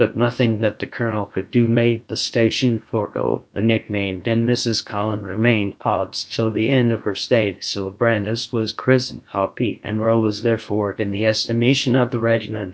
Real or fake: fake